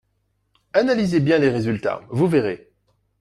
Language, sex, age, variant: French, male, 40-49, Français de métropole